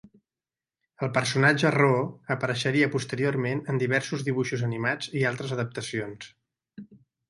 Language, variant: Catalan, Central